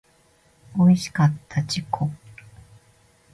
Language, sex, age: Japanese, female, 50-59